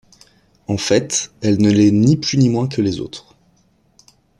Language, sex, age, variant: French, male, 30-39, Français de métropole